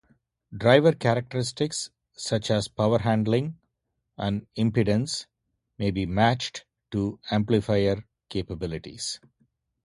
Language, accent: English, India and South Asia (India, Pakistan, Sri Lanka)